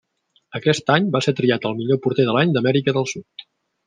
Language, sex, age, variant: Catalan, male, 40-49, Central